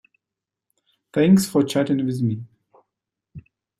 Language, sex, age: English, male, 19-29